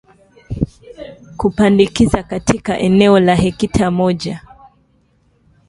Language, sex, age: English, female, 19-29